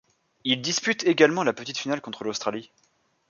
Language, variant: French, Français de métropole